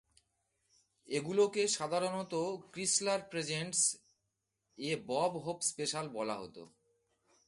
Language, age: Bengali, 40-49